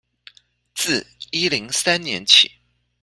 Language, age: Chinese, 30-39